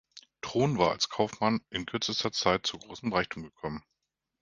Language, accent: German, Deutschland Deutsch